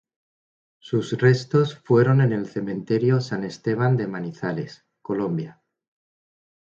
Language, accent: Spanish, España: Centro-Sur peninsular (Madrid, Toledo, Castilla-La Mancha)